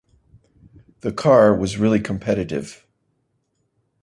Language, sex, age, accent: English, male, 40-49, United States English